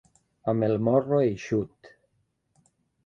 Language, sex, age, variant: Catalan, male, 50-59, Nord-Occidental